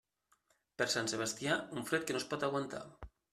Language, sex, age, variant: Catalan, male, 30-39, Nord-Occidental